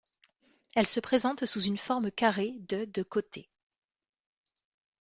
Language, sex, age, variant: French, female, 19-29, Français de métropole